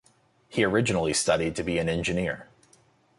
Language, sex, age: English, male, 19-29